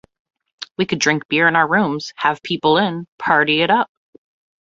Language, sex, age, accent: English, female, 30-39, United States English